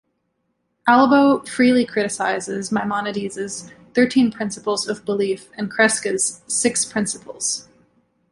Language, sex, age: English, female, 19-29